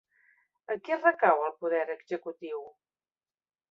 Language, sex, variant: Catalan, female, Central